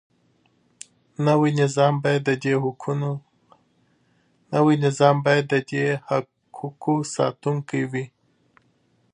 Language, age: Pashto, 30-39